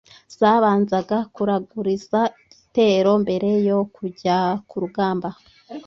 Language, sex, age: Kinyarwanda, female, 19-29